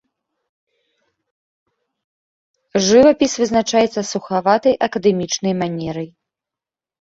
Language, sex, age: Belarusian, female, 19-29